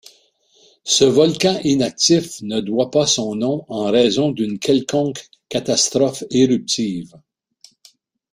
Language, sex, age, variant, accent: French, male, 70-79, Français d'Amérique du Nord, Français du Canada